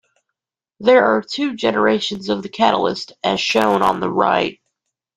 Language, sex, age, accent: English, female, 19-29, United States English